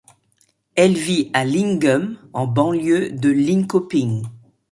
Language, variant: French, Français de métropole